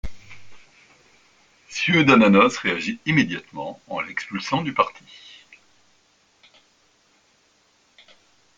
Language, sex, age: French, male, 60-69